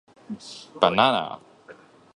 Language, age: Japanese, under 19